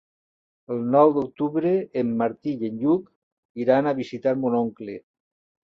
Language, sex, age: Catalan, male, 50-59